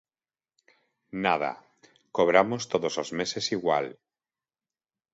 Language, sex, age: Galician, male, 40-49